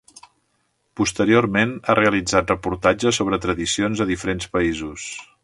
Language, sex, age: Catalan, male, 50-59